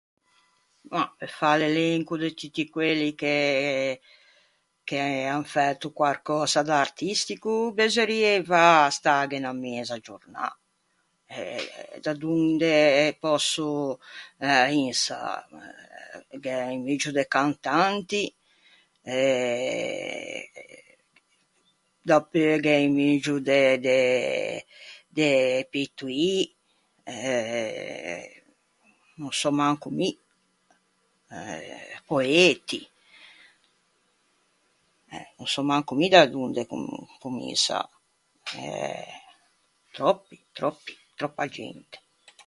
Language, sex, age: Ligurian, female, 60-69